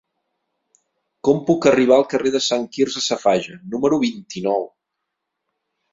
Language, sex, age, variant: Catalan, male, 40-49, Central